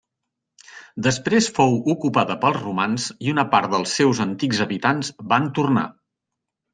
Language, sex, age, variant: Catalan, male, 50-59, Central